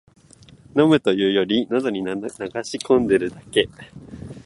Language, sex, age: Japanese, male, 19-29